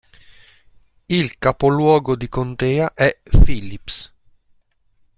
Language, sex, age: Italian, male, 40-49